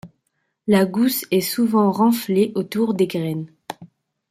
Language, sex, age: French, female, under 19